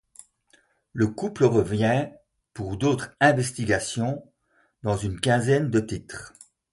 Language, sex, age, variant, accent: French, male, 60-69, Français d'Europe, Français de Belgique